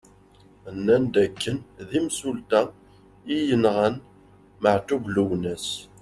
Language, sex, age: Kabyle, male, 19-29